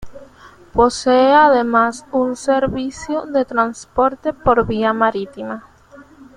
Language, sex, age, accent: Spanish, female, under 19, Caribe: Cuba, Venezuela, Puerto Rico, República Dominicana, Panamá, Colombia caribeña, México caribeño, Costa del golfo de México